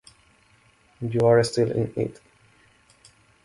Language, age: English, 19-29